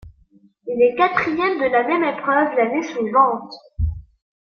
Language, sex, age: French, female, 19-29